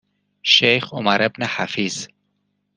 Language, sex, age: Persian, male, 50-59